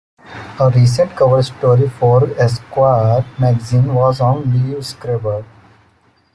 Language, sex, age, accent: English, male, 19-29, India and South Asia (India, Pakistan, Sri Lanka)